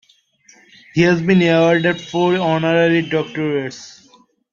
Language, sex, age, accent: English, male, 19-29, United States English